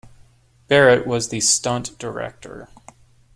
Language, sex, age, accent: English, male, 30-39, United States English